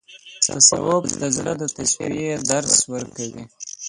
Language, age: Pashto, 19-29